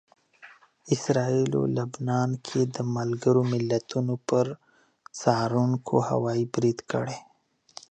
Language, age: Pashto, 19-29